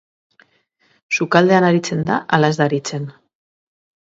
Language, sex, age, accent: Basque, female, 30-39, Mendebalekoa (Araba, Bizkaia, Gipuzkoako mendebaleko herri batzuk)